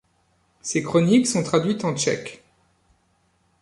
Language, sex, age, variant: French, male, 40-49, Français de métropole